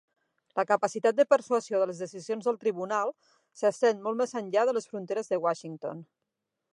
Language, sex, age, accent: Catalan, female, 40-49, central; nord-occidental